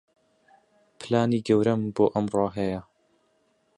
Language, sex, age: Central Kurdish, male, 19-29